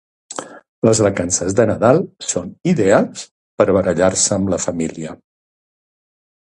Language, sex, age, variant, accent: Catalan, male, 60-69, Central, Català central